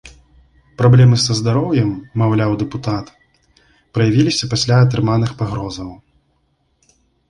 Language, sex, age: Belarusian, male, 19-29